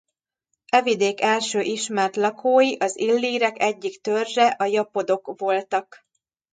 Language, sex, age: Hungarian, female, 30-39